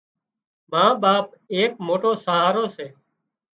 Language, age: Wadiyara Koli, 40-49